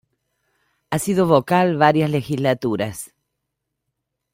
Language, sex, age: Spanish, female, 50-59